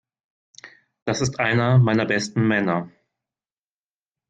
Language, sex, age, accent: German, male, 30-39, Deutschland Deutsch